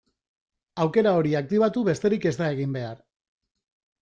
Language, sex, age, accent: Basque, male, 40-49, Mendebalekoa (Araba, Bizkaia, Gipuzkoako mendebaleko herri batzuk)